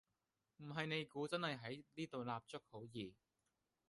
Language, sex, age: Cantonese, male, 19-29